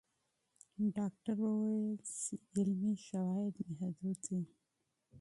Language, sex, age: Pashto, female, 30-39